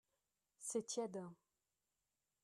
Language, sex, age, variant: French, female, 30-39, Français de métropole